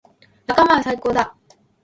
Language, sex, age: Japanese, female, 19-29